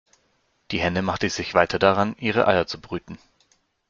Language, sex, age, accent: German, male, 19-29, Deutschland Deutsch